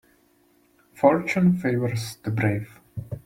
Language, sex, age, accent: English, male, 30-39, United States English